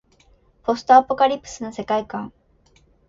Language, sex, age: Japanese, female, 19-29